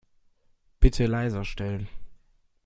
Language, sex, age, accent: German, male, under 19, Deutschland Deutsch